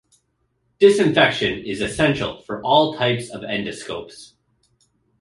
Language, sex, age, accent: English, male, 30-39, United States English